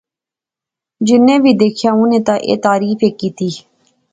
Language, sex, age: Pahari-Potwari, female, 19-29